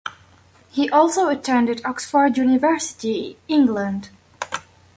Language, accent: English, United States English